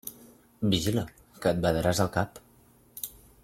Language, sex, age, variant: Catalan, male, under 19, Central